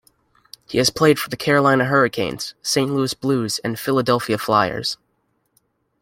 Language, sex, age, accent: English, male, under 19, United States English